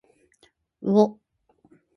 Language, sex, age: Japanese, female, 30-39